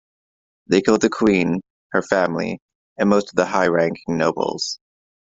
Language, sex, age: English, male, 19-29